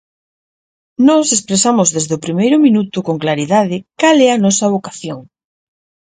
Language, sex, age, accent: Galician, female, 30-39, Central (gheada); Normativo (estándar)